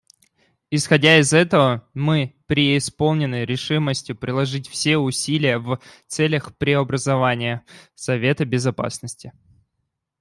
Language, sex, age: Russian, male, 19-29